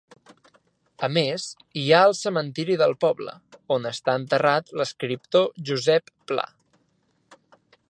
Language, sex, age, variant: Catalan, male, 19-29, Central